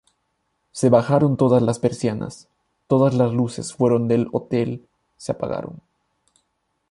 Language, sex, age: Spanish, male, 19-29